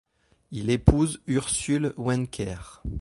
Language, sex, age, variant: French, male, 30-39, Français de métropole